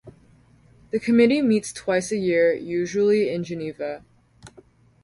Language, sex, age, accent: English, female, 19-29, Canadian English